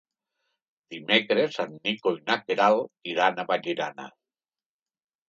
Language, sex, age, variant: Catalan, male, 60-69, Nord-Occidental